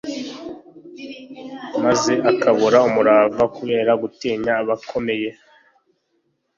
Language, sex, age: Kinyarwanda, male, 19-29